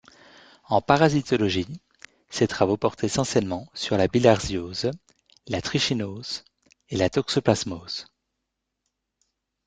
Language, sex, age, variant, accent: French, male, 19-29, Français d'Europe, Français de Belgique